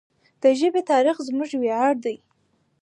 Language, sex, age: Pashto, female, 19-29